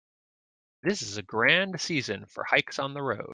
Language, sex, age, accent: English, male, 40-49, United States English